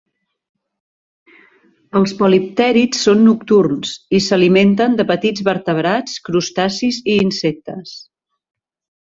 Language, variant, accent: Catalan, Central, central